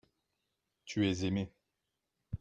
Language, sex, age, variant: French, male, 40-49, Français de métropole